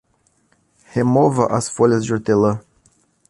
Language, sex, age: Portuguese, male, 19-29